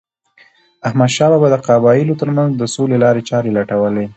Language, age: Pashto, 19-29